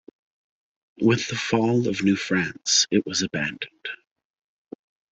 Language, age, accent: English, 30-39, Canadian English